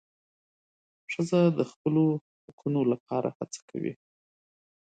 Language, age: Pashto, 30-39